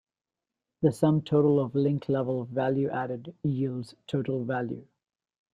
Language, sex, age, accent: English, male, 30-39, Australian English